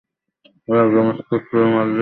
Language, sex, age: Bengali, male, under 19